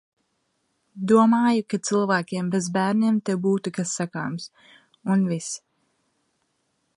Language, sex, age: Latvian, female, 30-39